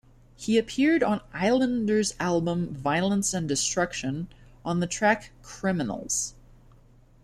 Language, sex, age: English, female, 19-29